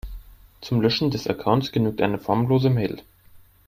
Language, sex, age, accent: German, male, under 19, Deutschland Deutsch